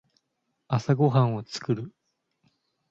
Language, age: Japanese, 19-29